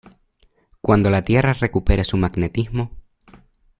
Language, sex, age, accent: Spanish, male, 19-29, España: Islas Canarias